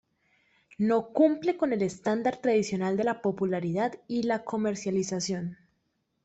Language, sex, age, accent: Spanish, female, 19-29, Caribe: Cuba, Venezuela, Puerto Rico, República Dominicana, Panamá, Colombia caribeña, México caribeño, Costa del golfo de México